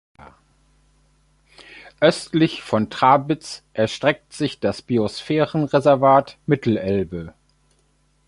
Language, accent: German, Deutschland Deutsch